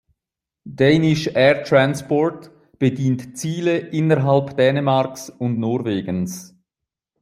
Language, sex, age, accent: German, male, 40-49, Schweizerdeutsch